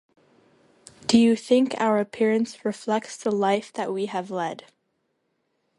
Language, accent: English, United States English